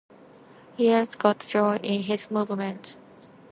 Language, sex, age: English, female, 19-29